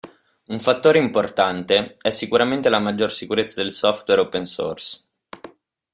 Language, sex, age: Italian, male, 19-29